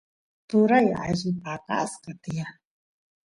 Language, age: Santiago del Estero Quichua, 30-39